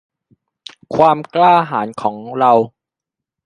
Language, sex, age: Thai, male, 19-29